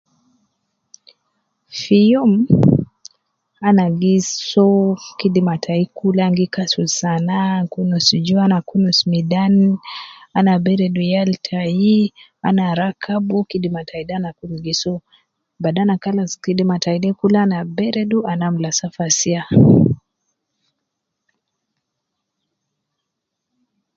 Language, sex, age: Nubi, female, 30-39